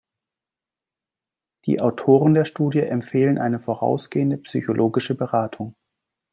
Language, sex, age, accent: German, male, 30-39, Deutschland Deutsch